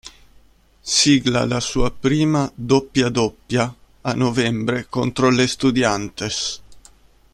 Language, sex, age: Italian, male, 30-39